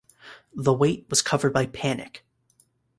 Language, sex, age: English, male, 19-29